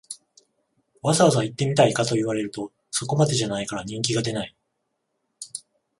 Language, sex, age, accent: Japanese, male, 40-49, 関西